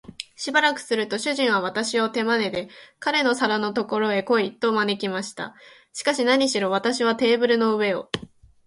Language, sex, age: Japanese, female, 19-29